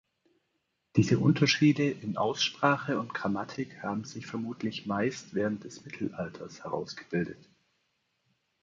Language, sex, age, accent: German, male, 30-39, Deutschland Deutsch